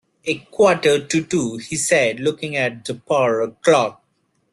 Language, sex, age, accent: English, male, 19-29, India and South Asia (India, Pakistan, Sri Lanka)